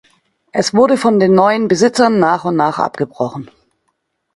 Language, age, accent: German, 40-49, Deutschland Deutsch